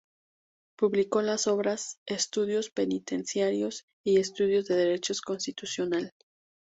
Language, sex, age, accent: Spanish, female, 30-39, México